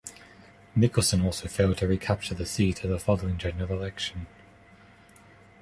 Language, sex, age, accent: English, male, 19-29, Australian English